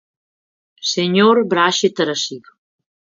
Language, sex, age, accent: Galician, female, 40-49, Oriental (común en zona oriental)